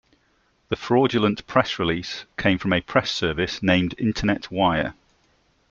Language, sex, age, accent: English, male, 40-49, England English